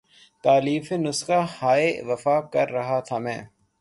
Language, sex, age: Urdu, male, 19-29